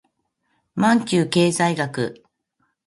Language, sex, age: Japanese, female, 60-69